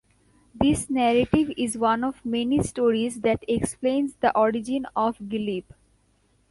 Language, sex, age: English, female, 19-29